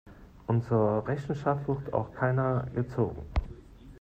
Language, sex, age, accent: German, male, 30-39, Deutschland Deutsch